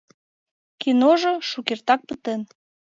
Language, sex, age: Mari, female, 19-29